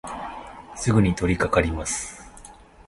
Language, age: Japanese, 30-39